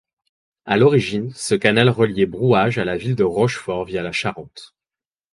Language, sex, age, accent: French, male, 19-29, Français de Belgique